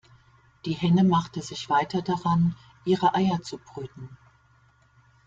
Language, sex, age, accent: German, female, 60-69, Deutschland Deutsch